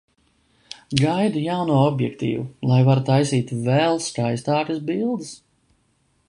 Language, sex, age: Latvian, male, 30-39